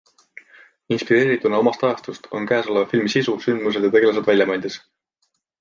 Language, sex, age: Estonian, male, 19-29